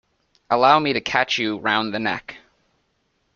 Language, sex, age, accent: English, male, 19-29, United States English